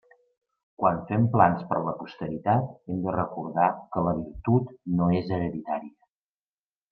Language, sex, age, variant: Catalan, male, 30-39, Central